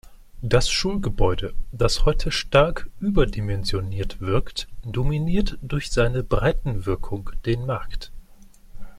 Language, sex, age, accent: German, male, 19-29, Deutschland Deutsch